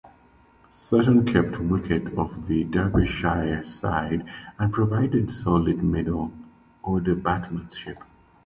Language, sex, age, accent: English, female, 19-29, United States English